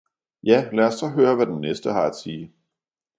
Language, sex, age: Danish, male, 40-49